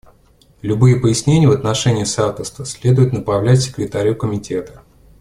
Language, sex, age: Russian, male, 30-39